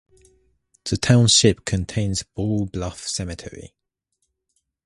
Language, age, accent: English, 19-29, England English